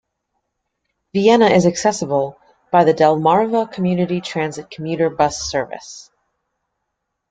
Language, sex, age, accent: English, female, 19-29, United States English